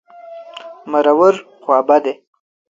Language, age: Pashto, 19-29